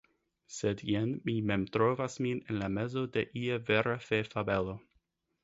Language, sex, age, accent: Esperanto, male, 19-29, Internacia